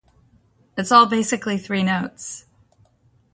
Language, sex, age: English, female, 50-59